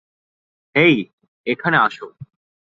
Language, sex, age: Bengali, male, 19-29